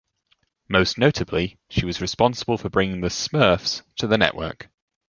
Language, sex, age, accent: English, male, 19-29, England English